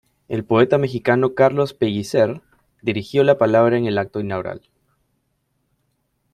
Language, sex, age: Spanish, male, 30-39